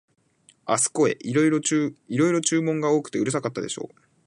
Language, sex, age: Japanese, male, 19-29